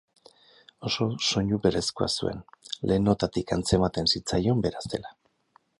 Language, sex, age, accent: Basque, male, 50-59, Erdialdekoa edo Nafarra (Gipuzkoa, Nafarroa)